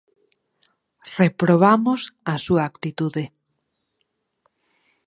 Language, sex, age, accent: Galician, female, 30-39, Normativo (estándar)